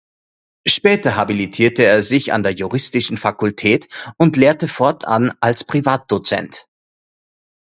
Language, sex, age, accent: German, male, 30-39, Österreichisches Deutsch